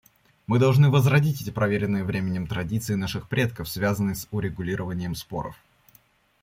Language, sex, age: Russian, male, under 19